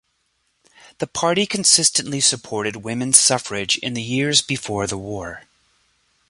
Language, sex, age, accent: English, male, 40-49, United States English